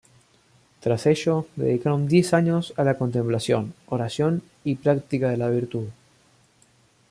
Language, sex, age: Spanish, male, under 19